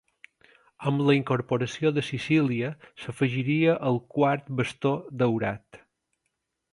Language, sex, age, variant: Catalan, male, 50-59, Balear